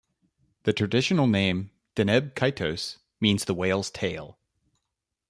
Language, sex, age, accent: English, male, 30-39, United States English